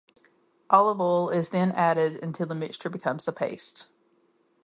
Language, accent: English, United States English